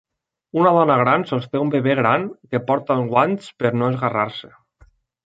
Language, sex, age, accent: Catalan, male, 19-29, valencià